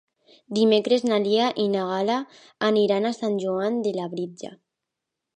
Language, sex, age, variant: Catalan, female, under 19, Alacantí